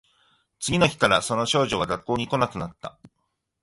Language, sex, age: Japanese, male, 40-49